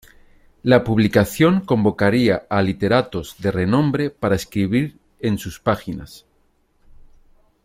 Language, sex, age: Spanish, male, 40-49